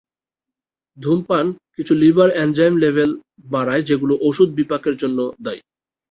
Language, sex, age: Bengali, male, 19-29